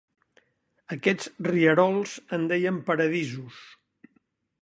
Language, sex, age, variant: Catalan, male, 70-79, Central